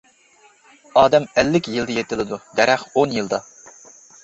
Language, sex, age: Uyghur, male, 40-49